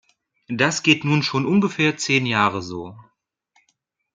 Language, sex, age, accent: German, male, 30-39, Deutschland Deutsch